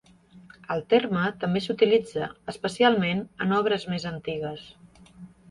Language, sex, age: Catalan, female, 40-49